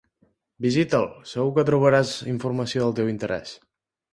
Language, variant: Catalan, Central